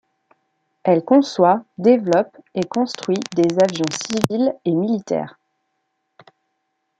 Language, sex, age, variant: French, female, 19-29, Français de métropole